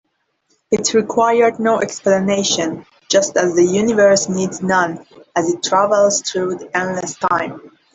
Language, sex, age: English, female, 19-29